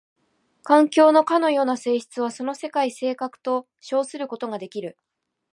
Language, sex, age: Japanese, female, 19-29